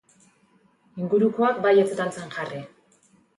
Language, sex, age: Basque, female, 40-49